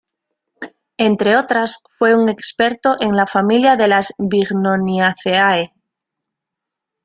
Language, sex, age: Spanish, female, 30-39